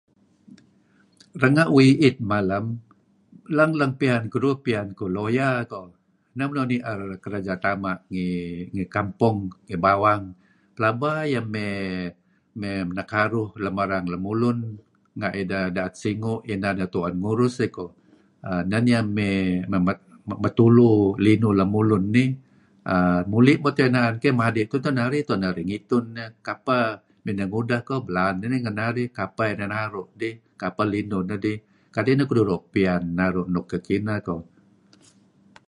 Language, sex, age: Kelabit, male, 70-79